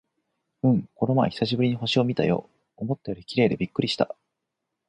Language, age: Japanese, 40-49